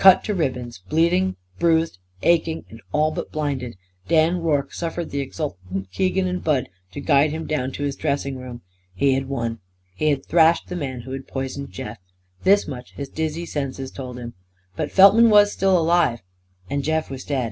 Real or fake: real